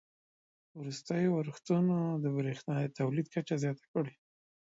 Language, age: Pashto, 19-29